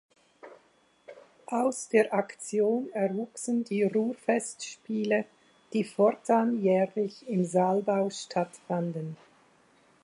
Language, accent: German, Schweizerdeutsch